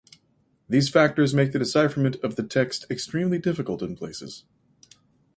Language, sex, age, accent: English, male, 19-29, United States English